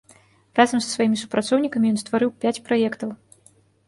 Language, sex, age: Belarusian, female, 30-39